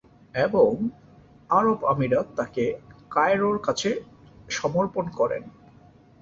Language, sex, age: Bengali, male, 30-39